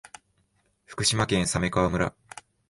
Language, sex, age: Japanese, male, 19-29